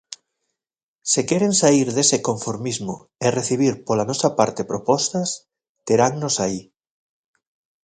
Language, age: Galician, 40-49